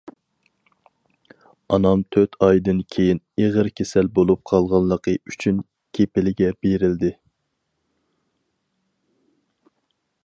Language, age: Uyghur, 19-29